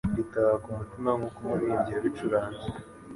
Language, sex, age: Kinyarwanda, male, 19-29